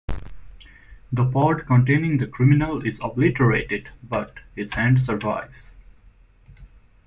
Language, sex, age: English, male, 19-29